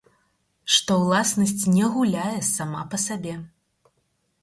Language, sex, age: Belarusian, female, 30-39